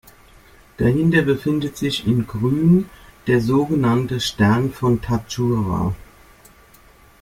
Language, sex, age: German, female, 60-69